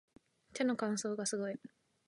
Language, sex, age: Japanese, female, under 19